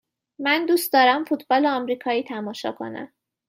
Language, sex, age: Persian, female, 30-39